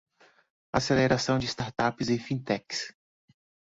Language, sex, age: Portuguese, male, 30-39